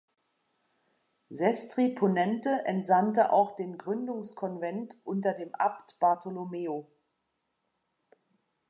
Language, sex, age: German, female, 40-49